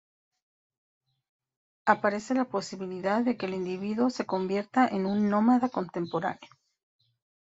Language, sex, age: Spanish, female, 40-49